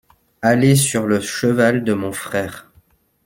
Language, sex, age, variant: French, male, 30-39, Français de métropole